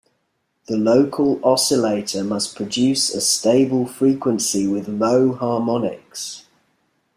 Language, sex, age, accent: English, male, 40-49, England English